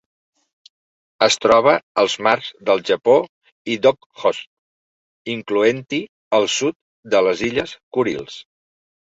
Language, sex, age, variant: Catalan, male, 40-49, Septentrional